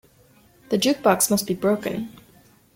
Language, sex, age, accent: English, female, 30-39, United States English